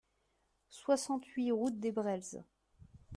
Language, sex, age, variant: French, female, 19-29, Français de métropole